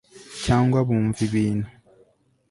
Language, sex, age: Kinyarwanda, male, 19-29